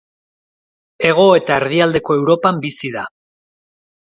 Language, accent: Basque, Erdialdekoa edo Nafarra (Gipuzkoa, Nafarroa)